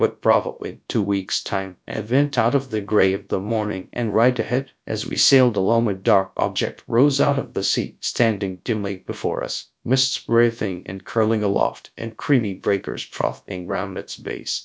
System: TTS, GradTTS